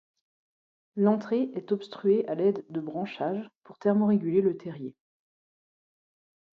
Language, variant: French, Français de métropole